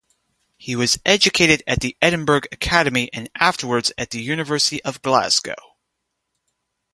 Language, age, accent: English, 19-29, United States English